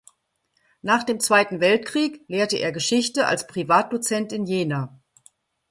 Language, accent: German, Deutschland Deutsch